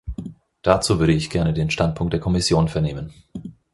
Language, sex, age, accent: German, male, 30-39, Deutschland Deutsch